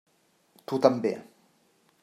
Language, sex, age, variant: Catalan, male, 40-49, Nord-Occidental